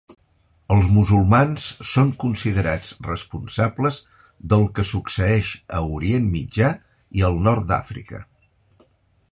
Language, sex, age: Catalan, male, 60-69